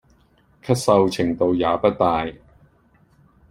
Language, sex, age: Cantonese, male, 50-59